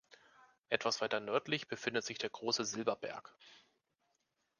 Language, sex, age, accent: German, male, 30-39, Deutschland Deutsch